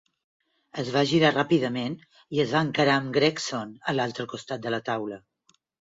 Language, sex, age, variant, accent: Catalan, female, 60-69, Balear, balear